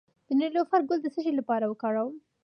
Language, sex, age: Pashto, female, under 19